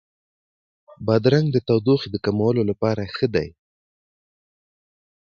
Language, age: Pashto, 19-29